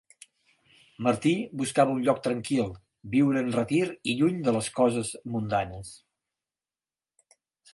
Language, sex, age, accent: Catalan, male, 60-69, central; septentrional